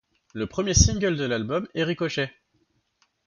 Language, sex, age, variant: French, male, 19-29, Français de métropole